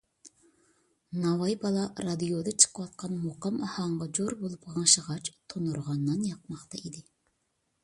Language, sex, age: Uyghur, female, under 19